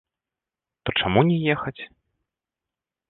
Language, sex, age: Belarusian, male, 19-29